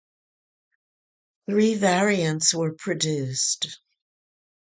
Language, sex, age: English, female, 70-79